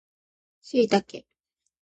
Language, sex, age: Japanese, female, 19-29